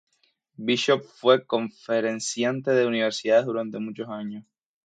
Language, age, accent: Spanish, 19-29, España: Islas Canarias